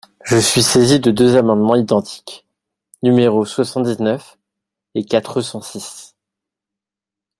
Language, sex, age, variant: French, male, 30-39, Français de métropole